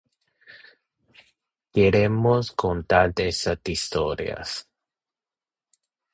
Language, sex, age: Spanish, male, 19-29